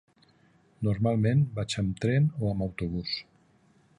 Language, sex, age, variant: Catalan, male, 50-59, Nord-Occidental